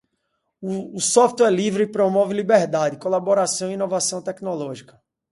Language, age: Portuguese, 40-49